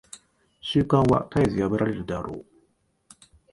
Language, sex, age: Japanese, male, 40-49